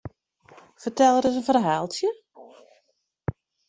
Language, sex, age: Western Frisian, female, 50-59